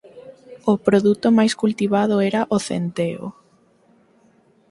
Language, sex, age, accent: Galician, female, under 19, Normativo (estándar)